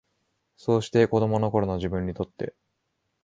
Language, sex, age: Japanese, male, 19-29